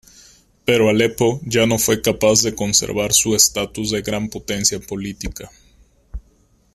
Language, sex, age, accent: Spanish, male, 19-29, México